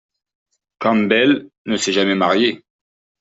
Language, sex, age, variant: French, male, 19-29, Français de métropole